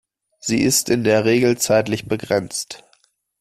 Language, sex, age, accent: German, male, 19-29, Deutschland Deutsch